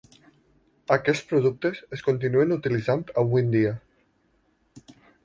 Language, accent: Catalan, valencià